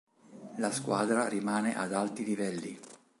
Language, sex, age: Italian, male, 50-59